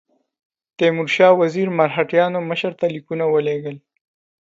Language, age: Pashto, 30-39